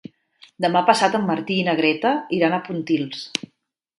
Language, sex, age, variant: Catalan, female, 40-49, Central